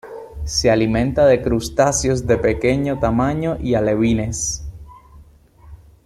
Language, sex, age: Spanish, male, 19-29